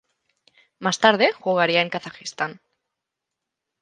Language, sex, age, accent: Spanish, female, 19-29, España: Centro-Sur peninsular (Madrid, Toledo, Castilla-La Mancha)